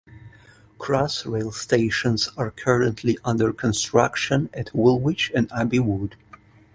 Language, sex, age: English, male, 40-49